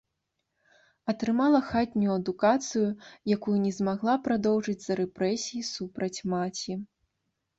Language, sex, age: Belarusian, female, 19-29